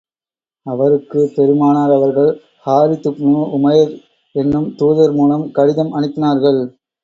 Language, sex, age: Tamil, male, 30-39